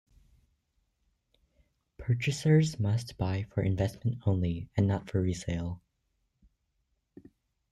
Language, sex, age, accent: English, male, under 19, United States English